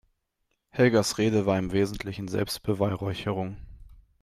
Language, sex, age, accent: German, male, 19-29, Deutschland Deutsch